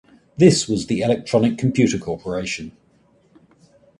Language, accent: English, England English